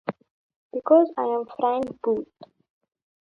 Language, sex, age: English, female, under 19